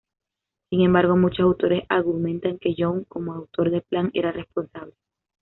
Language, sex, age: Spanish, female, 19-29